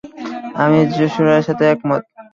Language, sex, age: Bengali, male, under 19